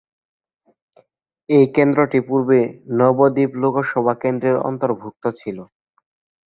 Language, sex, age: Bengali, male, 19-29